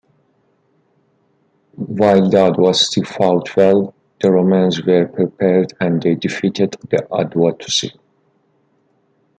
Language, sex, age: English, male, 30-39